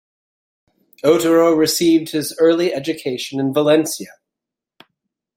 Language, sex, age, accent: English, male, 40-49, United States English